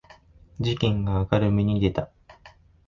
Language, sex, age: Japanese, male, 19-29